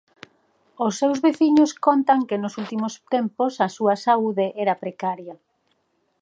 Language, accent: Galician, Normativo (estándar)